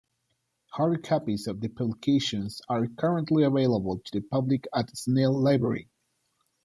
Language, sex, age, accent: English, male, 30-39, United States English